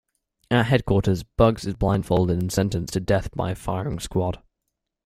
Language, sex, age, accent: English, male, 19-29, England English